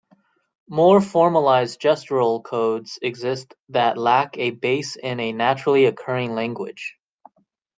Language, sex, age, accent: English, male, 30-39, United States English